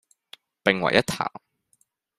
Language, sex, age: Cantonese, male, 19-29